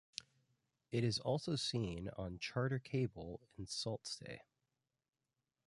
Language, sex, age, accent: English, male, 30-39, United States English